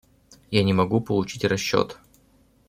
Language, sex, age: Russian, male, 19-29